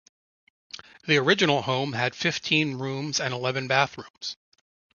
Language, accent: English, United States English